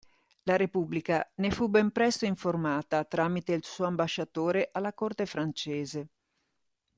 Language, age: Italian, 50-59